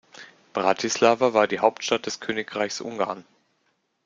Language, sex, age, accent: German, male, 30-39, Deutschland Deutsch